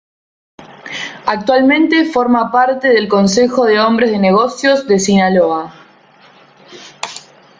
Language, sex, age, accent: Spanish, female, 19-29, Rioplatense: Argentina, Uruguay, este de Bolivia, Paraguay